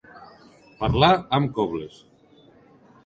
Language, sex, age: Catalan, female, 50-59